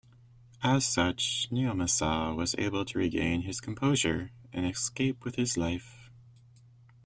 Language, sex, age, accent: English, male, 30-39, United States English